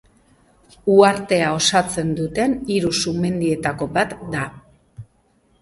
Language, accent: Basque, Mendebalekoa (Araba, Bizkaia, Gipuzkoako mendebaleko herri batzuk)